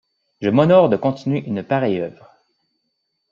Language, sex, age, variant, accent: French, male, 30-39, Français d'Amérique du Nord, Français du Canada